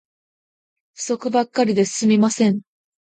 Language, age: Japanese, 19-29